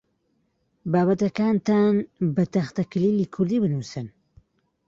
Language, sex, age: Central Kurdish, female, 30-39